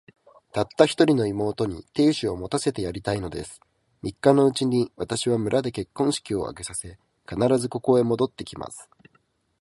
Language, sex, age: Japanese, male, 19-29